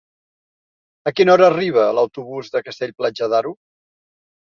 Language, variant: Catalan, Central